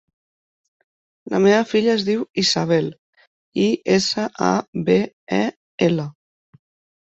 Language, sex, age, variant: Catalan, female, 30-39, Central